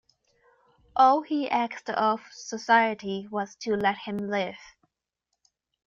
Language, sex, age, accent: English, female, 30-39, United States English